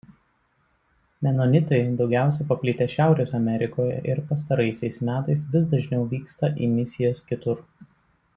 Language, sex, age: Lithuanian, male, 30-39